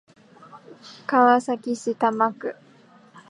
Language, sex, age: Japanese, female, 19-29